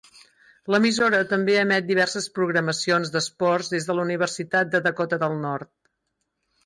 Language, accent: Catalan, Girona